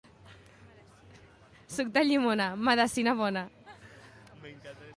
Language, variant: Catalan, Central